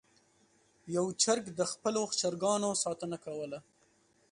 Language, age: Pashto, 19-29